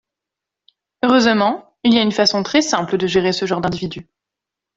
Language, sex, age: French, female, 19-29